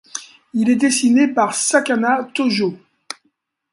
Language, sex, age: French, male, 60-69